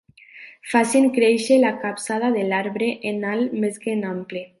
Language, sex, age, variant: Catalan, female, 19-29, Nord-Occidental